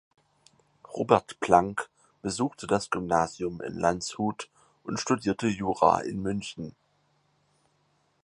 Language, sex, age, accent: German, male, 19-29, Deutschland Deutsch